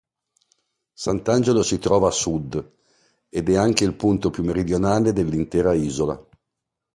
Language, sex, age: Italian, male, 50-59